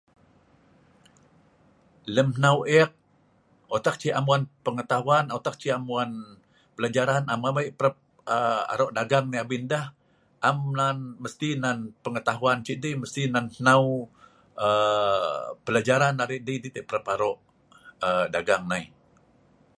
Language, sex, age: Sa'ban, male, 60-69